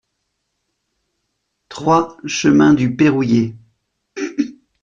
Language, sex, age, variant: French, male, 40-49, Français de métropole